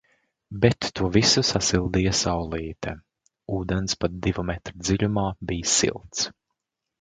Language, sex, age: Latvian, male, 40-49